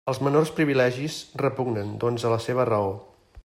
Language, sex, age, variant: Catalan, male, 50-59, Central